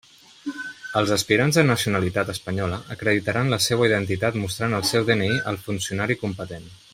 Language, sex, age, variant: Catalan, male, 30-39, Central